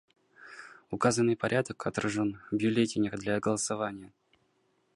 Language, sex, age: Russian, male, under 19